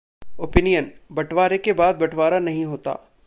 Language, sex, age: Hindi, male, 19-29